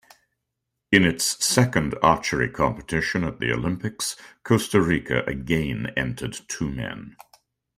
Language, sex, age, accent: English, male, 60-69, Canadian English